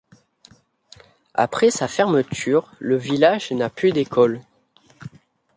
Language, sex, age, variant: French, male, under 19, Français de métropole